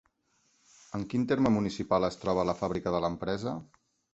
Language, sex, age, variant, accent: Catalan, male, 40-49, Central, gironí